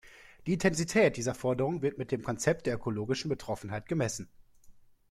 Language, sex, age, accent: German, male, 19-29, Deutschland Deutsch